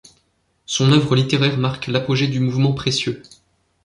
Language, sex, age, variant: French, male, 19-29, Français de métropole